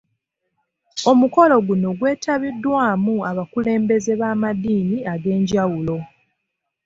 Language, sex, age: Ganda, female, 19-29